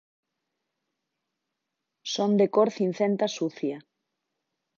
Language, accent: Galician, Normativo (estándar)